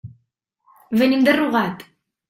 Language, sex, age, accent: Catalan, female, 19-29, valencià